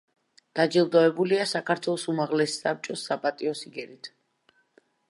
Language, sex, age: Georgian, female, 40-49